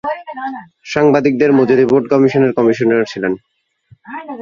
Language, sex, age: Bengali, male, 19-29